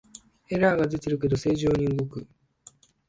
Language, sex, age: Japanese, male, 19-29